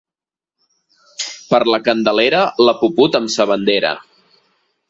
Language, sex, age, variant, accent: Catalan, male, 19-29, Central, tarragoní